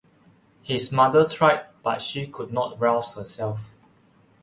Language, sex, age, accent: English, male, 19-29, Malaysian English